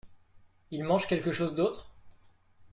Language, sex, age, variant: French, male, 19-29, Français de métropole